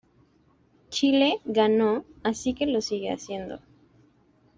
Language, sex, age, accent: Spanish, female, 19-29, México